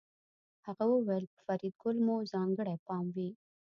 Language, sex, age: Pashto, female, 30-39